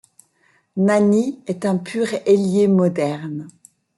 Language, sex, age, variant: French, female, 50-59, Français de métropole